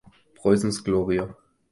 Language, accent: German, Deutschland Deutsch